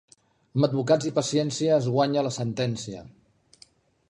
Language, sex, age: Catalan, male, 50-59